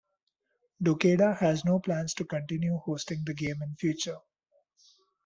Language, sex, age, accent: English, male, 19-29, India and South Asia (India, Pakistan, Sri Lanka)